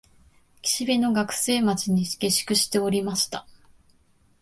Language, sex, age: Japanese, female, 19-29